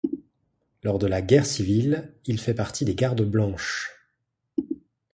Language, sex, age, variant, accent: French, male, 40-49, Français d'Europe, Français de Belgique